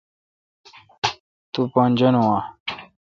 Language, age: Kalkoti, 19-29